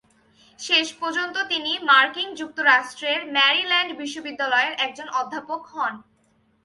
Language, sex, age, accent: Bengali, female, 19-29, Bangla